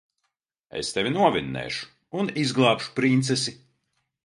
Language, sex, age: Latvian, male, 30-39